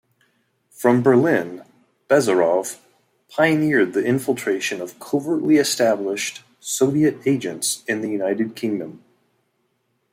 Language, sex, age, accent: English, male, 40-49, United States English